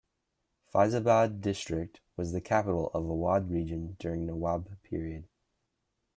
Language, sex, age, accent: English, male, under 19, United States English